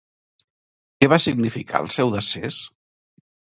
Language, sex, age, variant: Catalan, male, 40-49, Central